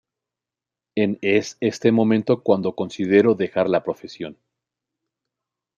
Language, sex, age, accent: Spanish, male, 30-39, México